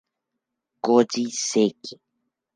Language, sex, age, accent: Spanish, male, under 19, México